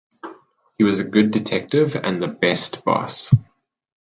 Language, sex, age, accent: English, male, 19-29, Southern African (South Africa, Zimbabwe, Namibia)